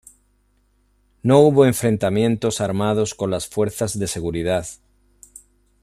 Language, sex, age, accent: Spanish, male, 50-59, España: Sur peninsular (Andalucia, Extremadura, Murcia)